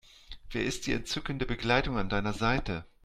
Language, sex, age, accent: German, male, 40-49, Deutschland Deutsch